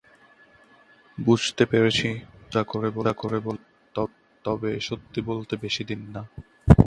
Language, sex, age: Bengali, male, 19-29